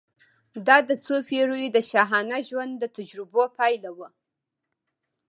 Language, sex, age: Pashto, female, 19-29